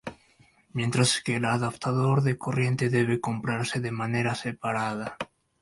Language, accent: Spanish, Andino-Pacífico: Colombia, Perú, Ecuador, oeste de Bolivia y Venezuela andina